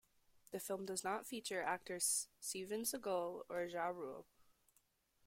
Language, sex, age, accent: English, female, under 19, United States English